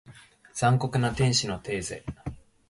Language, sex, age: Japanese, male, under 19